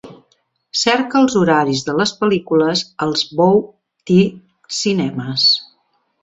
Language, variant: Catalan, Central